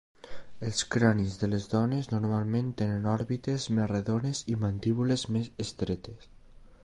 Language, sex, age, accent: Catalan, male, under 19, valencià